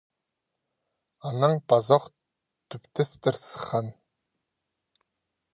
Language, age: Khakas, 19-29